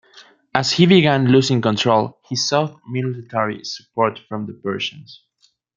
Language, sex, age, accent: English, male, 19-29, United States English